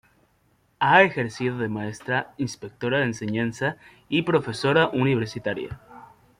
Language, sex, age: Spanish, male, under 19